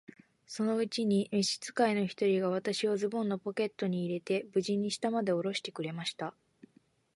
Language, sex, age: Japanese, female, 19-29